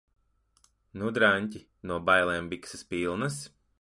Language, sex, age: Latvian, male, 30-39